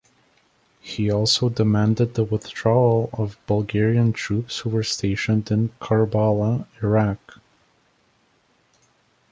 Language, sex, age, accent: English, male, 19-29, United States English